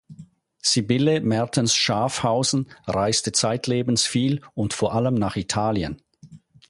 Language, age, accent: German, 50-59, Schweizerdeutsch